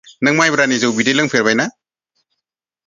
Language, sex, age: Bodo, female, 40-49